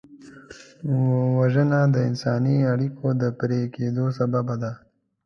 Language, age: Pashto, 19-29